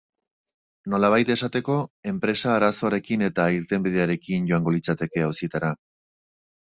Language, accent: Basque, Erdialdekoa edo Nafarra (Gipuzkoa, Nafarroa)